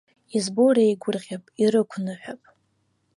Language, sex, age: Abkhazian, female, 19-29